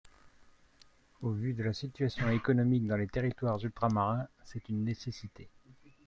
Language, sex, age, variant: French, male, 40-49, Français de métropole